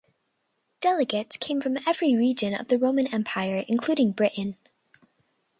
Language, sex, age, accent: English, female, under 19, United States English